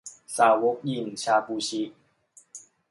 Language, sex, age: Thai, male, 19-29